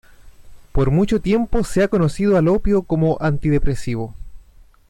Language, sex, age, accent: Spanish, male, 19-29, Chileno: Chile, Cuyo